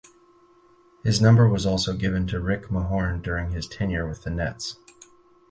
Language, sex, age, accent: English, male, 30-39, United States English